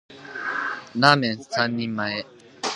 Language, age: Japanese, under 19